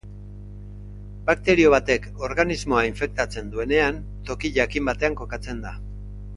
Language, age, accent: Basque, 60-69, Erdialdekoa edo Nafarra (Gipuzkoa, Nafarroa)